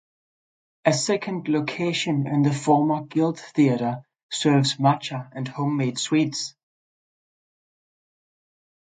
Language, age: English, 30-39